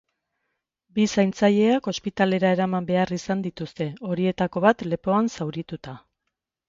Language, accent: Basque, Mendebalekoa (Araba, Bizkaia, Gipuzkoako mendebaleko herri batzuk)